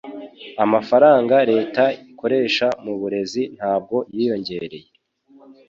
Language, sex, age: Kinyarwanda, female, 19-29